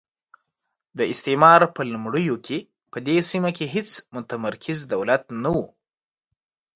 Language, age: Pashto, 19-29